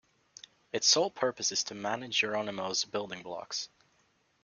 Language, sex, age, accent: English, male, under 19, United States English